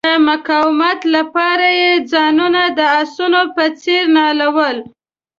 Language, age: Pashto, 19-29